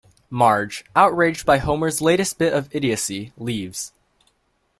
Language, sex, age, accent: English, male, under 19, United States English